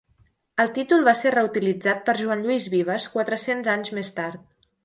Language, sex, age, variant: Catalan, female, 19-29, Central